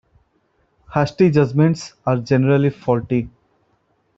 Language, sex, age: English, male, 30-39